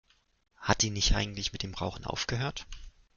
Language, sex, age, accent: German, male, 19-29, Deutschland Deutsch